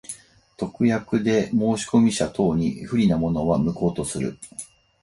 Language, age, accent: Japanese, 50-59, 標準語